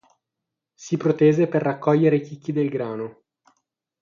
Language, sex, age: Italian, male, 19-29